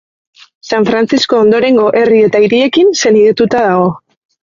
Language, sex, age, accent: Basque, female, 30-39, Mendebalekoa (Araba, Bizkaia, Gipuzkoako mendebaleko herri batzuk)